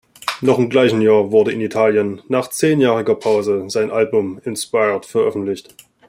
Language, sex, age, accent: German, male, 30-39, Deutschland Deutsch